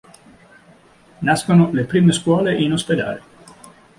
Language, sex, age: Italian, male, 50-59